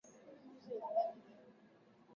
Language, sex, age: Swahili, male, 19-29